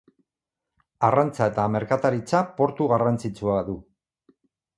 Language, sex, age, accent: Basque, male, 50-59, Mendebalekoa (Araba, Bizkaia, Gipuzkoako mendebaleko herri batzuk)